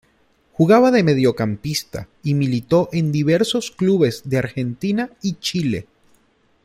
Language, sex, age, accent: Spanish, male, 30-39, Caribe: Cuba, Venezuela, Puerto Rico, República Dominicana, Panamá, Colombia caribeña, México caribeño, Costa del golfo de México